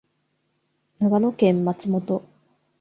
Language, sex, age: Japanese, female, 30-39